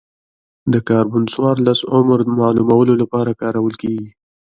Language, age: Pashto, 19-29